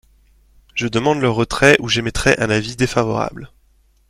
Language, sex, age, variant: French, male, 30-39, Français de métropole